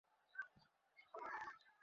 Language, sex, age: Bengali, male, 19-29